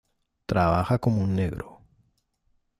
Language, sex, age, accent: Spanish, male, 50-59, España: Norte peninsular (Asturias, Castilla y León, Cantabria, País Vasco, Navarra, Aragón, La Rioja, Guadalajara, Cuenca)